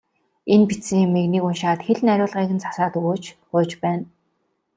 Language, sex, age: Mongolian, female, 19-29